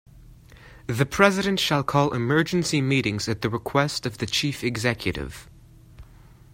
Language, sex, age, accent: English, male, 19-29, United States English